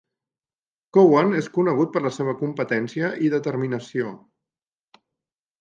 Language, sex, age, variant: Catalan, male, 50-59, Central